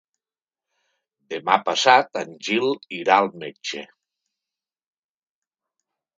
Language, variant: Catalan, Nord-Occidental